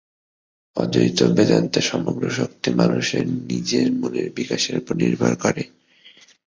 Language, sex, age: Bengali, male, under 19